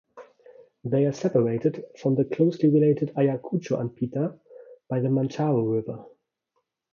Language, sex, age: English, male, 30-39